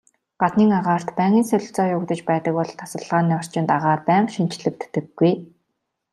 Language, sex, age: Mongolian, female, 19-29